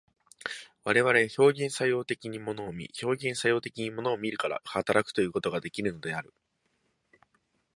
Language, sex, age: Japanese, male, 19-29